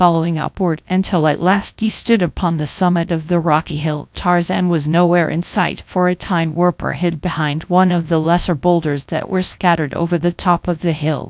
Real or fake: fake